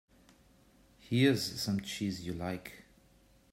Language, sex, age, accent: English, male, 40-49, England English